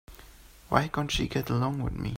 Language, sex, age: English, male, 19-29